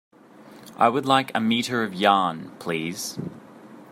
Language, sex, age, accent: English, male, 19-29, Australian English